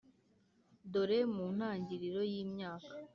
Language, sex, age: Kinyarwanda, female, under 19